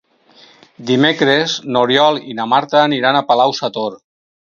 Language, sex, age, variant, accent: Catalan, male, 50-59, Valencià meridional, valencià